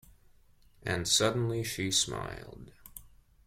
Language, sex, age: English, male, 19-29